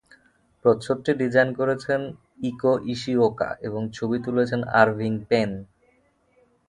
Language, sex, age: Bengali, male, 30-39